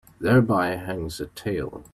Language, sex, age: English, male, 19-29